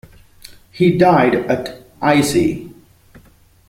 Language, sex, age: English, male, 19-29